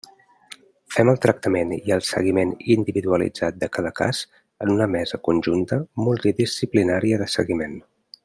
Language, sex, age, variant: Catalan, male, 40-49, Central